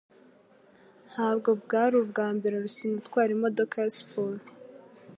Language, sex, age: Kinyarwanda, female, 19-29